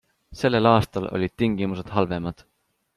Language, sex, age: Estonian, male, 19-29